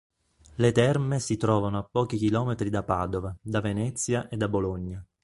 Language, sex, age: Italian, male, 30-39